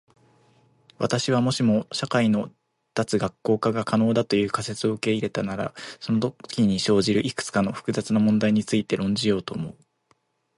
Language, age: Japanese, 19-29